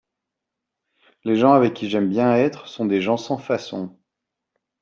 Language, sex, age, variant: French, male, 40-49, Français de métropole